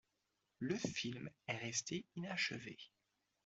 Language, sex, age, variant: French, male, 30-39, Français de métropole